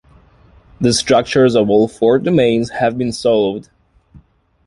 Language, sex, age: English, male, 19-29